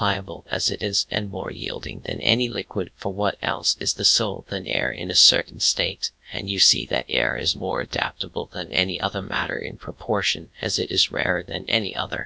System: TTS, GradTTS